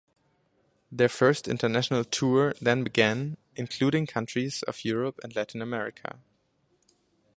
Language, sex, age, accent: English, male, 19-29, German English